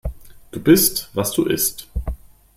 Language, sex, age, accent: German, male, 19-29, Deutschland Deutsch